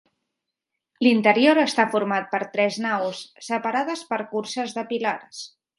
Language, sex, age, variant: Catalan, female, 19-29, Central